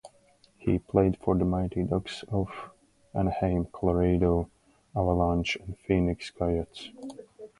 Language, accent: English, United States English